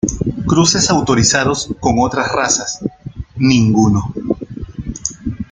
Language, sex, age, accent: Spanish, male, 40-49, Andino-Pacífico: Colombia, Perú, Ecuador, oeste de Bolivia y Venezuela andina